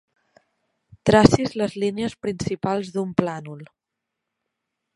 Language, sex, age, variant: Catalan, female, 19-29, Central